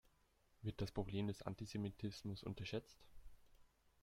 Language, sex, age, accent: German, male, under 19, Österreichisches Deutsch